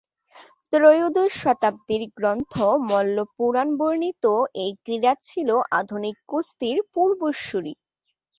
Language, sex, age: Bengali, female, under 19